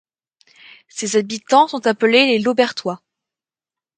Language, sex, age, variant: French, female, under 19, Français de métropole